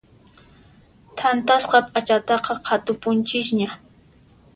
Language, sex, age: Puno Quechua, female, 19-29